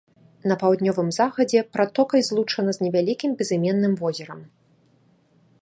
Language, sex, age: Belarusian, female, 19-29